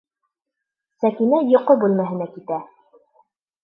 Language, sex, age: Bashkir, female, 19-29